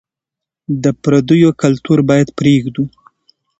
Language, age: Pashto, 19-29